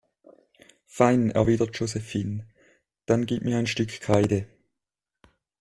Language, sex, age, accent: German, male, 30-39, Schweizerdeutsch